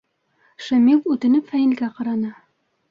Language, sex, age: Bashkir, female, under 19